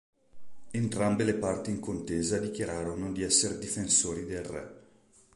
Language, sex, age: Italian, male, 30-39